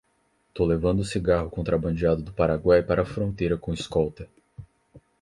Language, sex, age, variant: Portuguese, male, 19-29, Portuguese (Brasil)